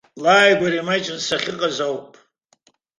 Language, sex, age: Abkhazian, male, 80-89